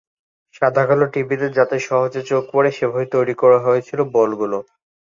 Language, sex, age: Bengali, male, 19-29